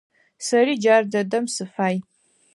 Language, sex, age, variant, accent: Adyghe, female, under 19, Адыгабзэ (Кирил, пстэумэ зэдыряе), Кıэмгуй (Çemguy)